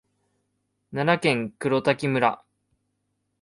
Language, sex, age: Japanese, male, 19-29